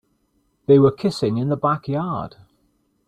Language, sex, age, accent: English, male, 60-69, Welsh English